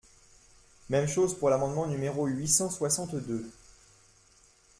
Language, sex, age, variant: French, male, 19-29, Français de métropole